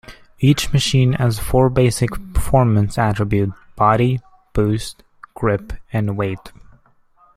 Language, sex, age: English, male, 19-29